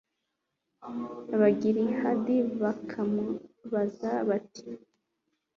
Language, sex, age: Kinyarwanda, female, 19-29